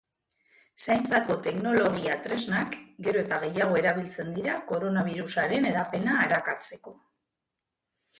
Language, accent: Basque, Mendebalekoa (Araba, Bizkaia, Gipuzkoako mendebaleko herri batzuk)